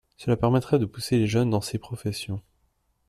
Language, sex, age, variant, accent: French, male, 19-29, Français d'Europe, Français de Suisse